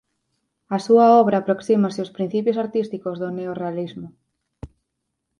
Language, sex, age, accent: Galician, female, 30-39, Atlántico (seseo e gheada)